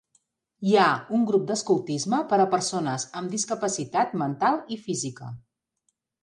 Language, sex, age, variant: Catalan, female, 40-49, Central